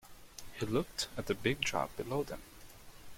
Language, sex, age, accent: English, male, 19-29, United States English